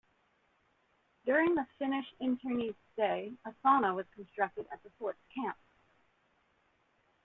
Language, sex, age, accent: English, female, 40-49, United States English